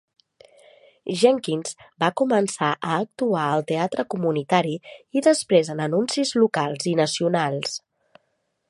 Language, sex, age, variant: Catalan, female, 30-39, Central